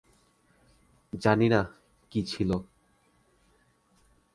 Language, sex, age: Bengali, male, 19-29